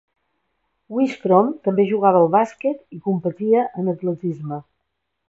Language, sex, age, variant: Catalan, female, 60-69, Central